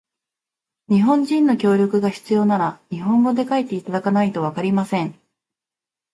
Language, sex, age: Japanese, female, 30-39